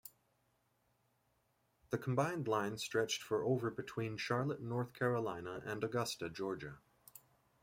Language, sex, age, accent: English, male, 30-39, Canadian English